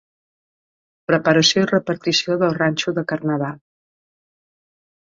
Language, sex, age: Catalan, female, 60-69